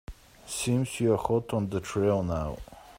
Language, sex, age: English, male, 30-39